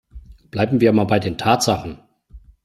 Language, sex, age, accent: German, male, 40-49, Deutschland Deutsch